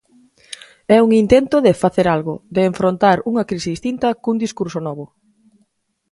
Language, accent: Galician, Atlántico (seseo e gheada)